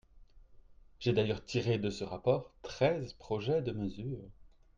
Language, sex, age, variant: French, male, 30-39, Français de métropole